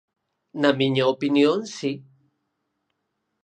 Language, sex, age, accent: Galician, male, 50-59, Oriental (común en zona oriental)